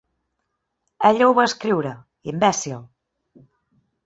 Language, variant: Catalan, Central